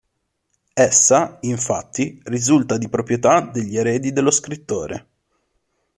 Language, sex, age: Italian, male, 19-29